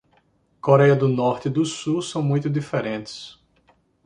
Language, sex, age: Portuguese, male, 40-49